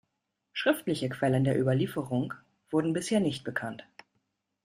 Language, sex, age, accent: German, female, 40-49, Deutschland Deutsch